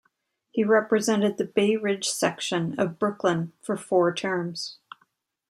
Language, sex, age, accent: English, female, 30-39, Canadian English